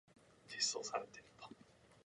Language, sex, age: English, male, under 19